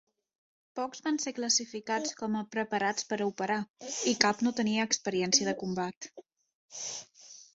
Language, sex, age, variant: Catalan, female, 30-39, Central